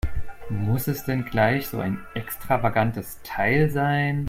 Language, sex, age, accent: German, male, 30-39, Deutschland Deutsch